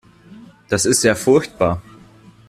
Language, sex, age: German, male, 19-29